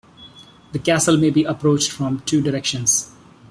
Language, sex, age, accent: English, male, 30-39, India and South Asia (India, Pakistan, Sri Lanka)